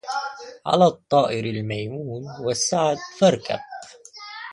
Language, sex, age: Arabic, male, 19-29